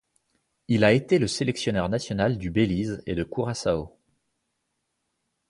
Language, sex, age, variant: French, male, 30-39, Français de métropole